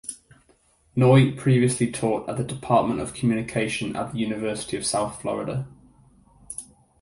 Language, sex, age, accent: English, male, 19-29, England English